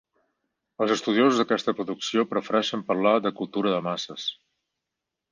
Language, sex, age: Catalan, male, 40-49